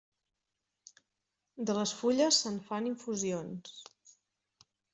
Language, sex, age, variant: Catalan, female, 40-49, Central